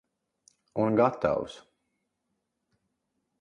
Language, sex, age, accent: Latvian, male, 30-39, Vidzemes